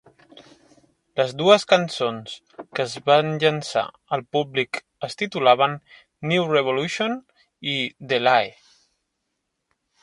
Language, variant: Catalan, Central